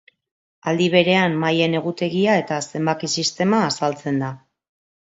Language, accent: Basque, Mendebalekoa (Araba, Bizkaia, Gipuzkoako mendebaleko herri batzuk)